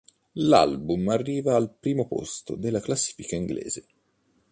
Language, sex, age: Italian, male, 30-39